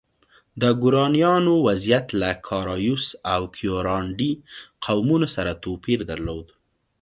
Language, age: Pashto, 19-29